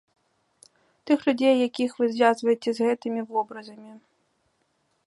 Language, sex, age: Belarusian, female, 19-29